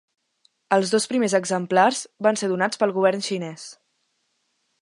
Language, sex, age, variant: Catalan, female, under 19, Central